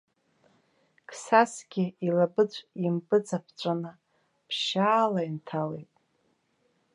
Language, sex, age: Abkhazian, female, 40-49